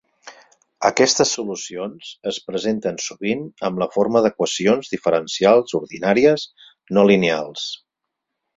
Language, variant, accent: Catalan, Central, Barceloní